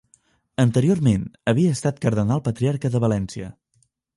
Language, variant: Catalan, Septentrional